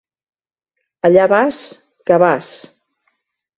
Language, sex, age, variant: Catalan, female, 60-69, Central